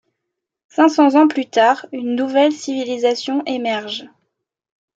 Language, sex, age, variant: French, female, 19-29, Français de métropole